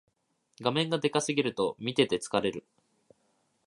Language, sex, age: Japanese, male, 19-29